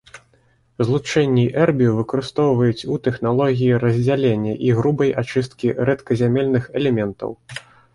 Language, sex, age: Belarusian, male, 30-39